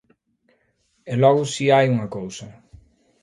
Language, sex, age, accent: Galician, male, 30-39, Normativo (estándar)